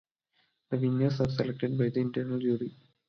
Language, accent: English, England English; Malaysian English